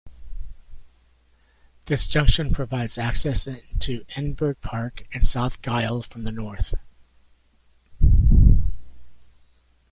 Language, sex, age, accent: English, male, 60-69, United States English